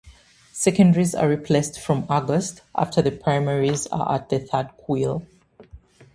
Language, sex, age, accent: English, female, 30-39, England English